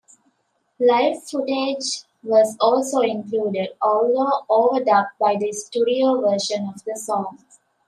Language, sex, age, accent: English, female, 19-29, England English